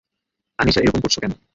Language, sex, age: Bengali, male, 19-29